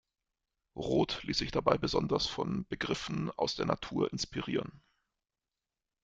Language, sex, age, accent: German, male, 30-39, Deutschland Deutsch